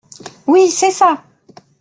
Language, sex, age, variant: French, female, 30-39, Français de métropole